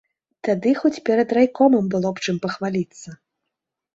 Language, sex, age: Belarusian, female, 30-39